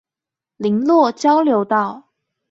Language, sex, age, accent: Chinese, female, 19-29, 出生地：桃園市